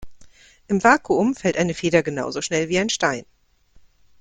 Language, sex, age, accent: German, female, 30-39, Deutschland Deutsch